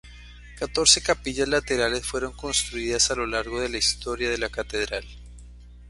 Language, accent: Spanish, Andino-Pacífico: Colombia, Perú, Ecuador, oeste de Bolivia y Venezuela andina